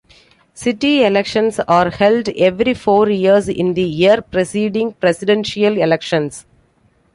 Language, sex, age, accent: English, female, 40-49, India and South Asia (India, Pakistan, Sri Lanka)